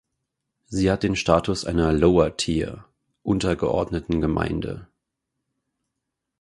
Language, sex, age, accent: German, male, 30-39, Deutschland Deutsch